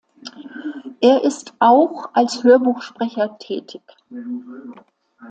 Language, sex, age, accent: German, female, 60-69, Deutschland Deutsch